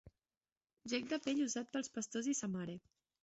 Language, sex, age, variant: Catalan, female, 19-29, Central